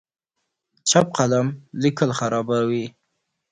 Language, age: Pashto, 40-49